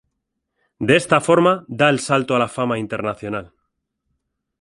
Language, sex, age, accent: Spanish, male, 40-49, España: Centro-Sur peninsular (Madrid, Toledo, Castilla-La Mancha)